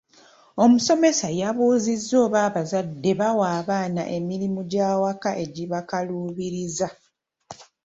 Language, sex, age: Ganda, female, 19-29